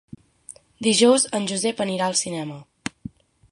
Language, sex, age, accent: Catalan, female, 19-29, central; septentrional